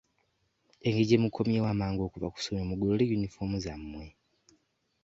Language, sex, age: Ganda, male, 19-29